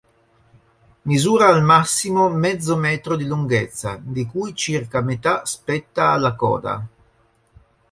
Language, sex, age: Italian, male, 50-59